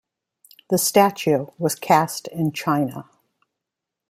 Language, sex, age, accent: English, female, 50-59, United States English